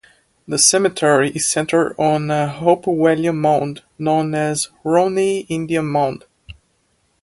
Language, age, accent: English, under 19, United States English